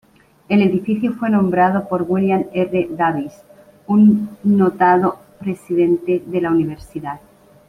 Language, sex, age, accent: Spanish, female, 50-59, España: Centro-Sur peninsular (Madrid, Toledo, Castilla-La Mancha)